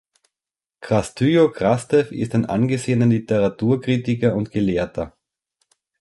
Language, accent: German, Österreichisches Deutsch